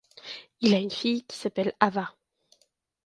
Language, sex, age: French, female, 30-39